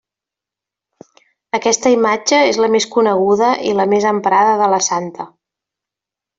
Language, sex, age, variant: Catalan, female, 40-49, Central